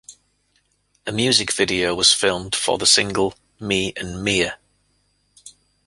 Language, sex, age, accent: English, male, 50-59, England English